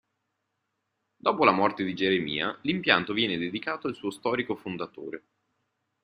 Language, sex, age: Italian, male, 19-29